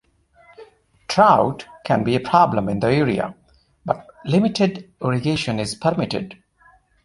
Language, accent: English, India and South Asia (India, Pakistan, Sri Lanka)